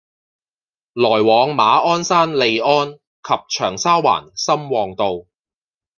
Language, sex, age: Cantonese, male, 40-49